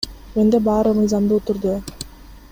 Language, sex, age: Kyrgyz, female, 19-29